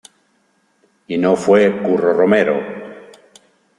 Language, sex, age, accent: Spanish, male, 50-59, España: Norte peninsular (Asturias, Castilla y León, Cantabria, País Vasco, Navarra, Aragón, La Rioja, Guadalajara, Cuenca)